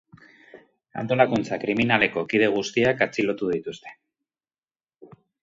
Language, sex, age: Basque, male, 50-59